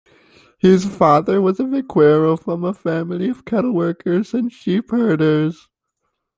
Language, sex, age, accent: English, male, under 19, Canadian English